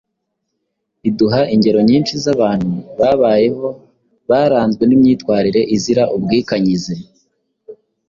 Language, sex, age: Kinyarwanda, male, 19-29